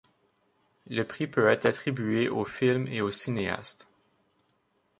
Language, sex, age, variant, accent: French, male, 30-39, Français d'Amérique du Nord, Français du Canada